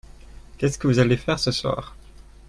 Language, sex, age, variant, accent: French, male, 19-29, Français d'Europe, Français de Suisse